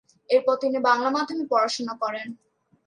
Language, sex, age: Bengali, female, under 19